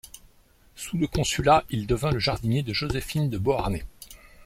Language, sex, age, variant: French, male, 50-59, Français de métropole